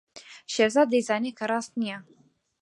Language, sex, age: Central Kurdish, female, 19-29